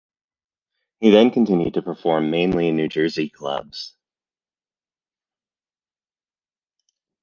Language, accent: English, United States English